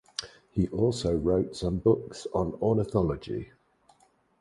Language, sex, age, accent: English, male, 60-69, England English